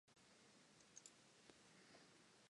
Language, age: English, 19-29